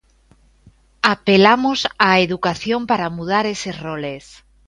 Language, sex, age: Galician, female, 40-49